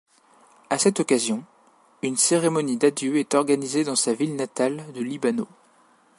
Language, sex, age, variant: French, male, 19-29, Français de métropole